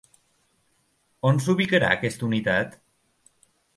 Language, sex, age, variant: Catalan, male, 19-29, Balear